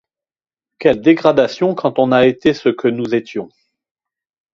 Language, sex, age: French, male, 50-59